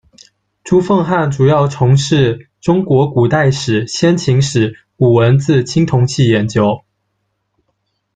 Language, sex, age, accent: Chinese, male, 19-29, 出生地：福建省